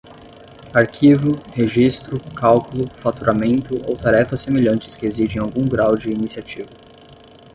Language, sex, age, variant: Portuguese, male, 19-29, Portuguese (Brasil)